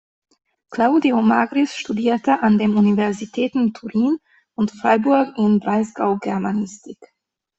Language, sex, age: German, female, 19-29